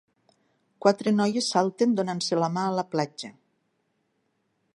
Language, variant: Catalan, Nord-Occidental